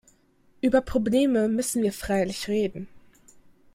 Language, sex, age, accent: German, female, 19-29, Deutschland Deutsch